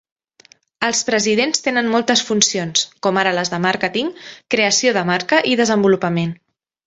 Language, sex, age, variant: Catalan, female, 19-29, Central